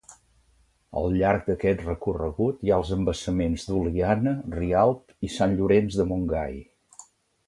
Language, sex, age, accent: Catalan, male, 60-69, Oriental